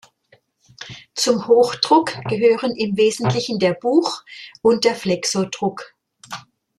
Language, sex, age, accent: German, female, 60-69, Deutschland Deutsch